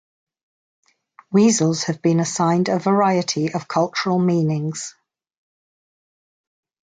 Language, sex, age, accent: English, female, 50-59, England English